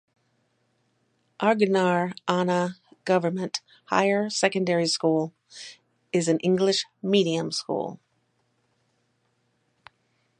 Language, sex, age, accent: English, female, 60-69, United States English